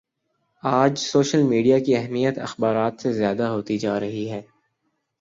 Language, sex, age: Urdu, male, 19-29